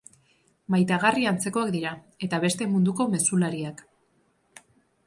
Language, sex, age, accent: Basque, female, 30-39, Mendebalekoa (Araba, Bizkaia, Gipuzkoako mendebaleko herri batzuk)